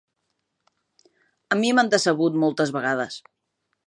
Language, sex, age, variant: Catalan, female, 40-49, Central